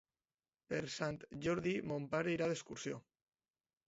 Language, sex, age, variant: Catalan, male, under 19, Alacantí